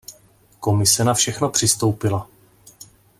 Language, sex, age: Czech, male, 30-39